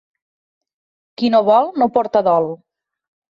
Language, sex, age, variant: Catalan, female, 30-39, Central